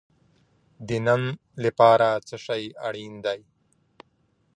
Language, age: Pashto, 30-39